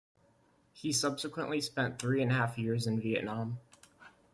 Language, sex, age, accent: English, male, 19-29, United States English